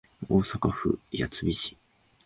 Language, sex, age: Japanese, male, 19-29